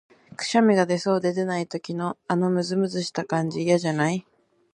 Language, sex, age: Japanese, female, 19-29